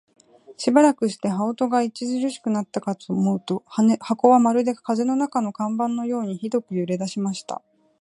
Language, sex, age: Japanese, female, 30-39